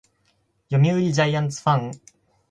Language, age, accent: Japanese, 19-29, 標準語